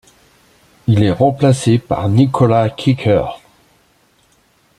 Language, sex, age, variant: French, male, 50-59, Français de métropole